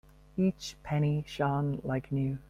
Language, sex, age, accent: English, female, 50-59, Irish English